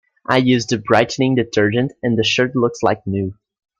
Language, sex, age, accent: English, male, under 19, United States English